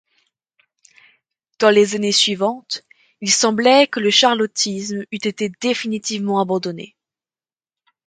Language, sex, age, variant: French, female, under 19, Français de métropole